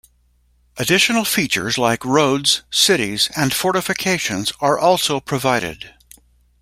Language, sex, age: English, male, 60-69